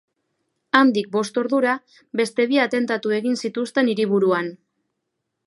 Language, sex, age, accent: Basque, female, 19-29, Mendebalekoa (Araba, Bizkaia, Gipuzkoako mendebaleko herri batzuk)